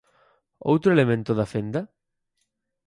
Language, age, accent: Galician, under 19, Normativo (estándar)